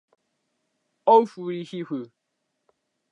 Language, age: Japanese, 19-29